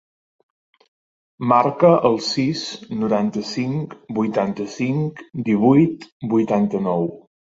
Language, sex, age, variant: Catalan, male, 30-39, Central